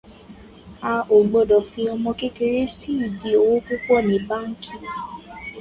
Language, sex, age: Yoruba, female, 19-29